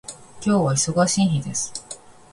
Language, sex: Japanese, female